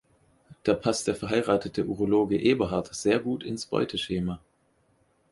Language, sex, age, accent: German, male, 30-39, Deutschland Deutsch